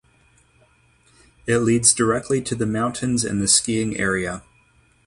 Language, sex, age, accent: English, male, 19-29, United States English